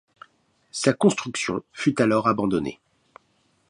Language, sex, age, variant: French, male, 40-49, Français de métropole